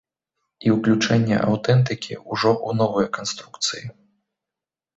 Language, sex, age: Belarusian, male, 30-39